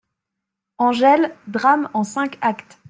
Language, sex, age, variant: French, female, 19-29, Français de métropole